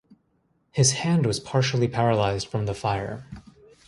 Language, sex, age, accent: English, male, 30-39, United States English